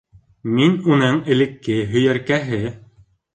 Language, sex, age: Bashkir, male, 19-29